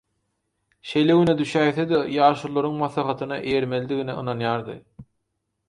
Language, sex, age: Turkmen, male, 30-39